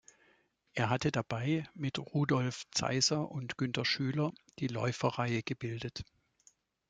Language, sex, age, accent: German, male, 50-59, Deutschland Deutsch